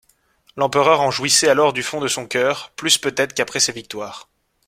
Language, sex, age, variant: French, male, 19-29, Français de métropole